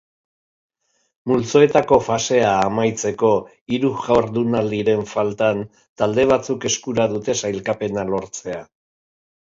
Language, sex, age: Basque, male, 60-69